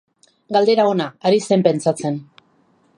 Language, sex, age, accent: Basque, female, 50-59, Mendebalekoa (Araba, Bizkaia, Gipuzkoako mendebaleko herri batzuk)